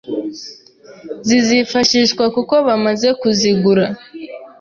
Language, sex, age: Kinyarwanda, female, 19-29